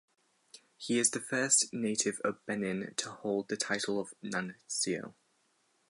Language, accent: English, England English